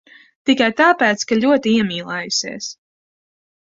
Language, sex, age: Latvian, female, 19-29